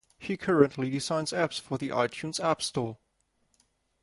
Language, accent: English, German